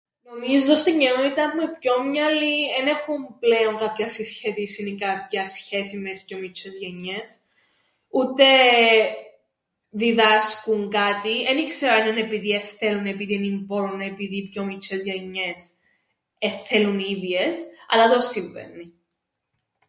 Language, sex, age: Greek, female, 19-29